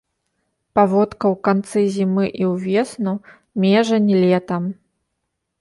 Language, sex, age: Belarusian, female, 30-39